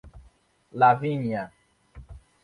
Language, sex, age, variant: Portuguese, male, 30-39, Portuguese (Brasil)